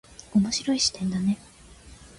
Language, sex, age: Japanese, female, 19-29